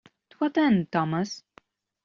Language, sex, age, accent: English, female, 30-39, United States English